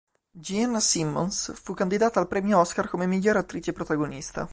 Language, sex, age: Italian, male, 19-29